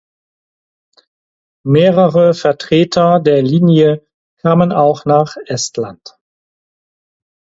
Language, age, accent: German, 40-49, Deutschland Deutsch